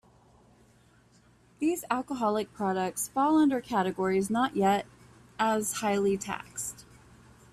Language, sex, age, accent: English, female, 40-49, United States English